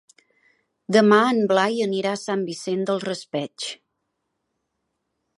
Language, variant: Catalan, Central